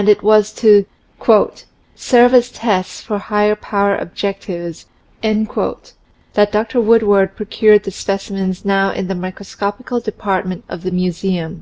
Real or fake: real